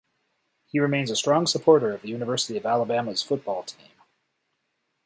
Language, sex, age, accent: English, male, 30-39, Canadian English